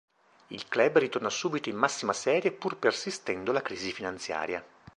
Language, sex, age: Italian, male, 50-59